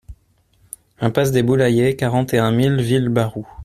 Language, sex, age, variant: French, male, 19-29, Français de métropole